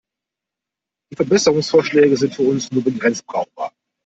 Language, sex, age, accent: German, male, 30-39, Deutschland Deutsch